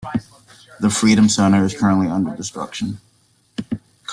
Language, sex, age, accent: English, female, 19-29, Australian English